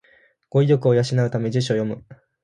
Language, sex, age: Japanese, male, 19-29